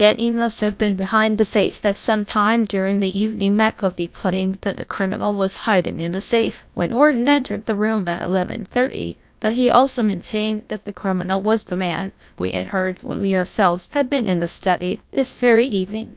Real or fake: fake